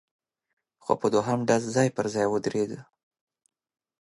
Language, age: Pashto, 19-29